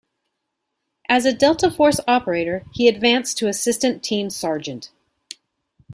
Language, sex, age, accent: English, female, 40-49, United States English